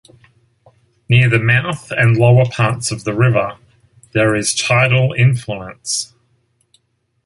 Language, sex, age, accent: English, male, 30-39, Australian English